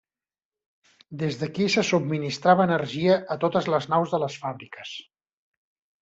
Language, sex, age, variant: Catalan, male, 40-49, Central